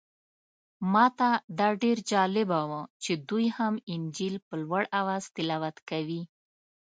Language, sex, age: Pashto, female, 30-39